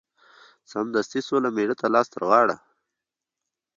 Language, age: Pashto, 19-29